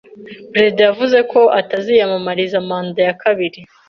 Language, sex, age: Kinyarwanda, female, 19-29